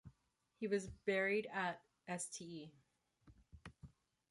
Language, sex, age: English, female, 30-39